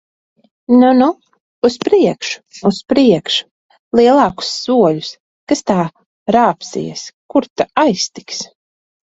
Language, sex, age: Latvian, female, 30-39